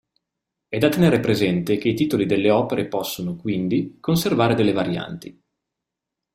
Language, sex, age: Italian, male, 30-39